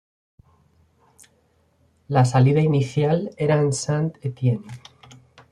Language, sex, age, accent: Spanish, male, 19-29, España: Norte peninsular (Asturias, Castilla y León, Cantabria, País Vasco, Navarra, Aragón, La Rioja, Guadalajara, Cuenca)